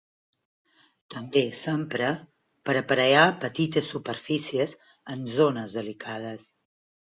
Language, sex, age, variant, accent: Catalan, female, 60-69, Balear, balear